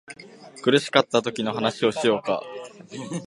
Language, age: Japanese, under 19